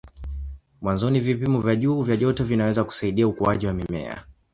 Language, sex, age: Swahili, male, 19-29